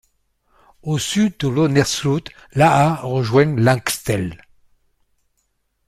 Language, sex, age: French, male, 70-79